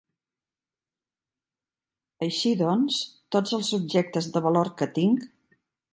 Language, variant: Catalan, Central